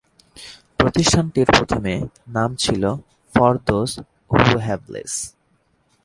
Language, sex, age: Bengali, male, 19-29